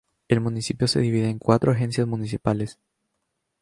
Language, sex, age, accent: Spanish, male, 19-29, América central